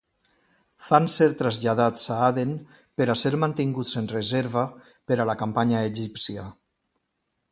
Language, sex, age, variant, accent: Catalan, male, 50-59, Valencià central, valencià